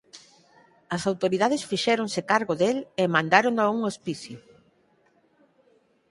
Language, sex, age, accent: Galician, female, 50-59, Normativo (estándar)